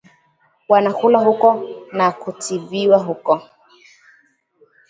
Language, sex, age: Swahili, female, 19-29